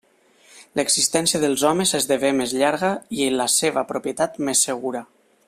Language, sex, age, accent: Catalan, male, 19-29, valencià